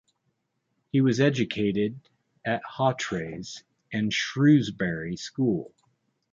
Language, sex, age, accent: English, male, 40-49, United States English